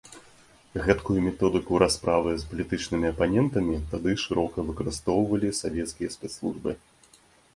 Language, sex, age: Belarusian, male, 30-39